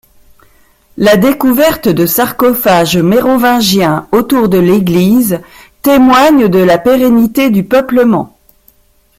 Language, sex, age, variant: French, female, 50-59, Français de métropole